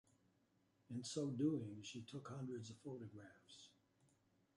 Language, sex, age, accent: English, male, 70-79, United States English